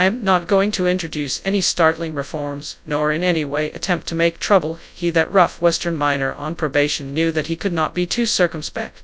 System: TTS, FastPitch